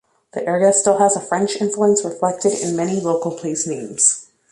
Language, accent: English, United States English